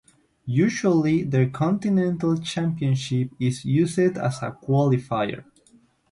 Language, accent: English, England English